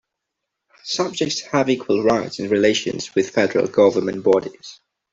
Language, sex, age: English, male, 19-29